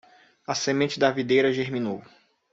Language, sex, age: Portuguese, male, 19-29